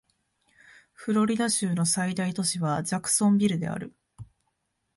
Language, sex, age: Japanese, female, 19-29